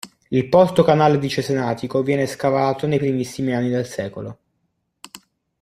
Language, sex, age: Italian, male, under 19